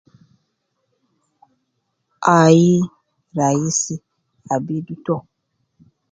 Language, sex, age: Nubi, female, 30-39